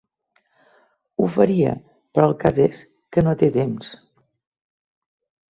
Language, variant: Catalan, Central